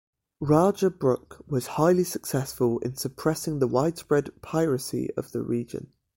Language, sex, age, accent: English, male, 19-29, England English